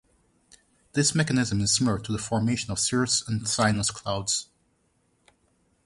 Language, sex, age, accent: English, male, 40-49, West Indies and Bermuda (Bahamas, Bermuda, Jamaica, Trinidad)